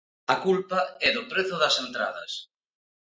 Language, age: Galician, 40-49